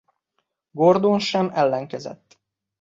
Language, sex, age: Hungarian, male, 30-39